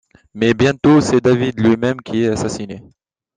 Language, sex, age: French, female, 40-49